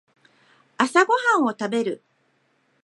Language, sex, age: Japanese, female, 50-59